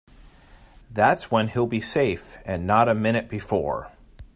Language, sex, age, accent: English, male, 30-39, United States English